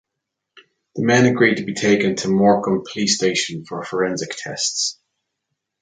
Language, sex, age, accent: English, male, 30-39, Irish English